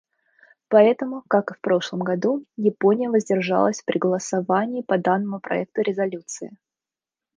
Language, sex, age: Russian, female, 19-29